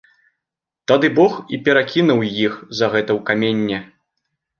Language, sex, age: Belarusian, male, 30-39